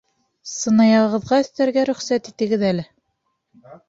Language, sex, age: Bashkir, female, 19-29